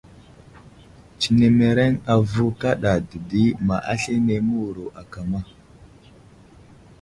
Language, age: Wuzlam, 19-29